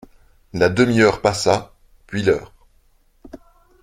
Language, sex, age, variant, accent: French, male, 40-49, Français d'Europe, Français de Belgique